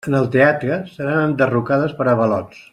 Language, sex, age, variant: Catalan, male, 60-69, Central